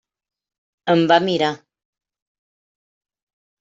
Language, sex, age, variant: Catalan, female, 60-69, Central